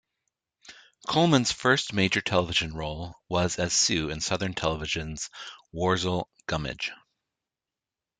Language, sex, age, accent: English, male, 40-49, United States English